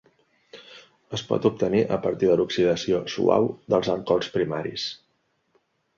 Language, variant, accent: Catalan, Central, central